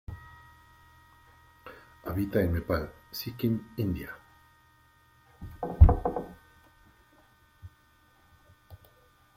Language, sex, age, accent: Spanish, male, 50-59, Andino-Pacífico: Colombia, Perú, Ecuador, oeste de Bolivia y Venezuela andina